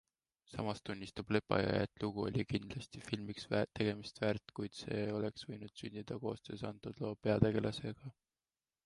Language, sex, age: Estonian, male, 19-29